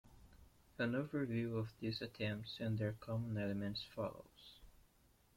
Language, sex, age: English, male, 19-29